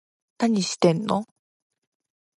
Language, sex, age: Japanese, female, 19-29